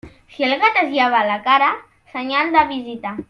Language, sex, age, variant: Catalan, male, under 19, Central